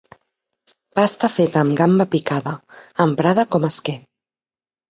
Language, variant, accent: Catalan, Central, central; estàndard